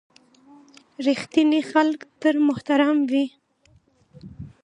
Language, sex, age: Pashto, female, 19-29